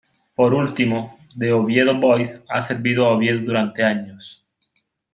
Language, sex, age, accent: Spanish, male, 19-29, Andino-Pacífico: Colombia, Perú, Ecuador, oeste de Bolivia y Venezuela andina